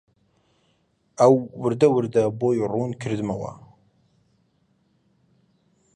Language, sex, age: Central Kurdish, male, 19-29